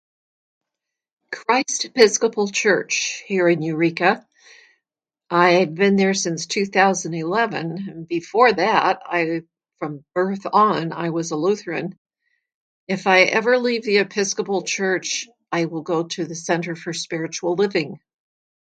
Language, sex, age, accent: English, female, 80-89, United States English